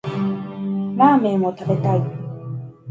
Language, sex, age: Japanese, female, 30-39